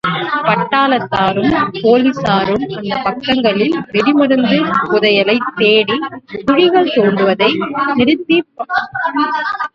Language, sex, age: Tamil, female, 19-29